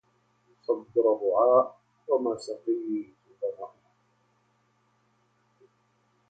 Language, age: Arabic, 40-49